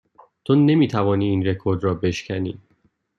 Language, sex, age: Persian, male, 19-29